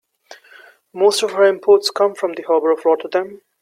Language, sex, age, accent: English, male, 19-29, India and South Asia (India, Pakistan, Sri Lanka)